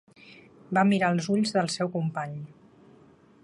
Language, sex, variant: Catalan, female, Septentrional